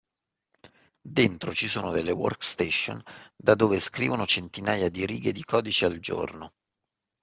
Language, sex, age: Italian, male, 30-39